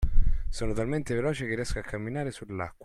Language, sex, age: Italian, male, 19-29